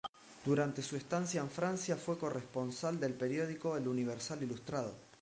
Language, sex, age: Spanish, male, 19-29